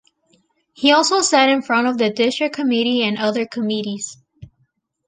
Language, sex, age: English, female, under 19